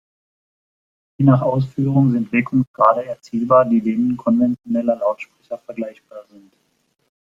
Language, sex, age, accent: German, male, 30-39, Deutschland Deutsch